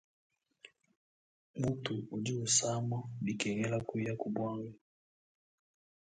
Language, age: Luba-Lulua, 19-29